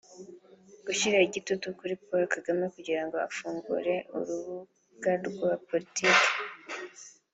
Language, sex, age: Kinyarwanda, female, 19-29